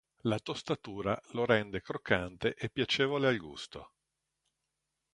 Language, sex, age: Italian, male, 50-59